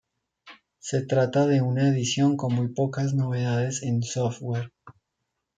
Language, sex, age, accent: Spanish, male, 30-39, Caribe: Cuba, Venezuela, Puerto Rico, República Dominicana, Panamá, Colombia caribeña, México caribeño, Costa del golfo de México